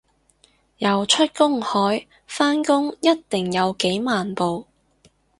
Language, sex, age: Cantonese, female, 19-29